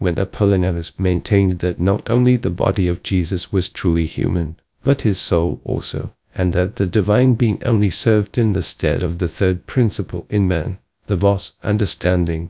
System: TTS, GradTTS